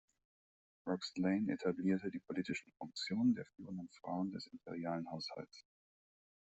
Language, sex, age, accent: German, male, 30-39, Deutschland Deutsch